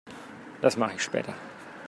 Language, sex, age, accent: German, male, 30-39, Deutschland Deutsch